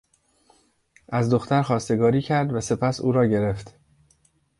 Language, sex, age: Persian, male, 40-49